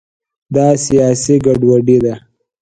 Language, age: Pashto, under 19